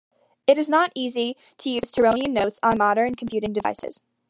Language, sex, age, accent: English, female, under 19, United States English